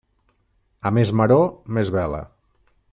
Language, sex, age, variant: Catalan, male, 40-49, Nord-Occidental